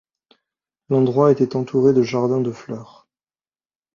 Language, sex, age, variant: French, male, 30-39, Français de métropole